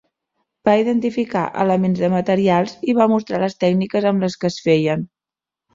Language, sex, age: Catalan, female, 40-49